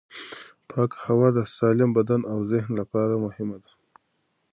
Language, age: Pashto, 30-39